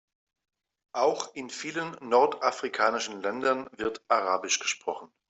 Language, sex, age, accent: German, male, 30-39, Deutschland Deutsch